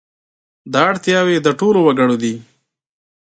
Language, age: Pashto, 19-29